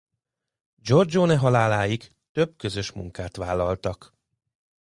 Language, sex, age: Hungarian, male, 40-49